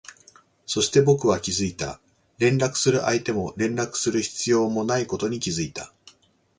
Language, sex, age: Japanese, male, 40-49